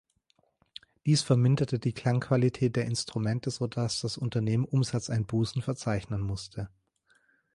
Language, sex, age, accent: German, male, 30-39, Deutschland Deutsch